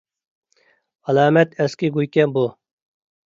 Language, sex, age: Uyghur, male, 30-39